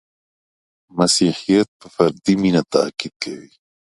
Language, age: Pashto, 19-29